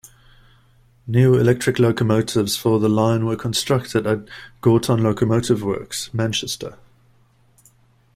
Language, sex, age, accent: English, male, 30-39, Southern African (South Africa, Zimbabwe, Namibia)